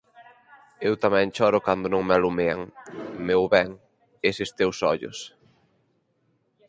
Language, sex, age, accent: Galician, male, 19-29, Normativo (estándar)